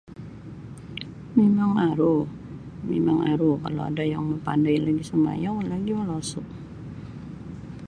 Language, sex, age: Sabah Bisaya, female, 60-69